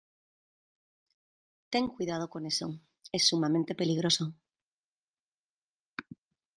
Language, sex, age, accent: Spanish, female, 30-39, España: Centro-Sur peninsular (Madrid, Toledo, Castilla-La Mancha)